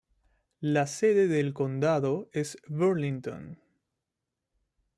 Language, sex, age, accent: Spanish, male, 30-39, Andino-Pacífico: Colombia, Perú, Ecuador, oeste de Bolivia y Venezuela andina